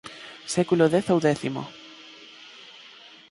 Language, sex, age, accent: Galician, male, 19-29, Normativo (estándar)